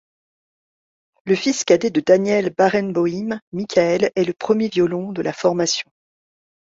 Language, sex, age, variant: French, female, 40-49, Français de métropole